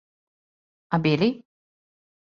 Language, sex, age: Serbian, female, 50-59